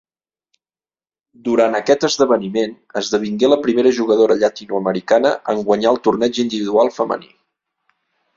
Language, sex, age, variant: Catalan, male, 40-49, Central